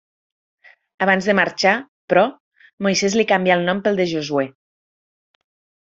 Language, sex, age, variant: Catalan, female, 30-39, Nord-Occidental